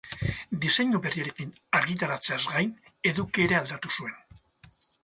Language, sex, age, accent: Basque, male, 60-69, Mendebalekoa (Araba, Bizkaia, Gipuzkoako mendebaleko herri batzuk)